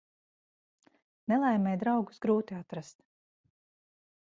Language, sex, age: Latvian, female, 19-29